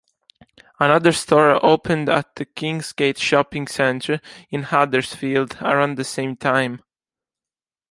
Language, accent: English, United States English